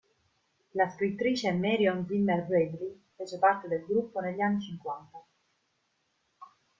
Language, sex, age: Italian, female, 19-29